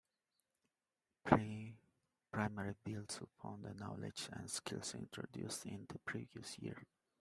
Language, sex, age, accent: English, male, 30-39, Southern African (South Africa, Zimbabwe, Namibia)